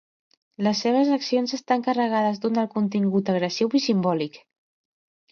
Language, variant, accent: Catalan, Central, central